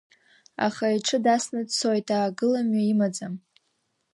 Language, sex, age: Abkhazian, female, under 19